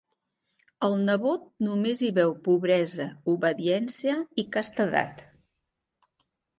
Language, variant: Catalan, Central